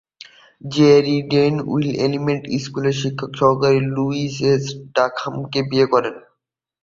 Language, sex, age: Bengali, male, 19-29